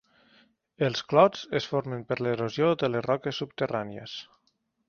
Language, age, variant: Catalan, 30-39, Nord-Occidental